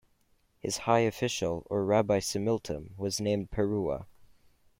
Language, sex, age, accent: English, male, 19-29, Canadian English